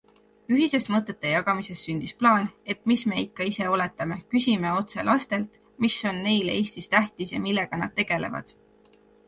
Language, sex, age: Estonian, female, 19-29